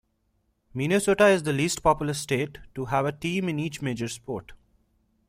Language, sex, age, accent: English, male, 19-29, India and South Asia (India, Pakistan, Sri Lanka)